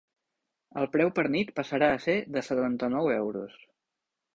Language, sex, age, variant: Catalan, male, 19-29, Central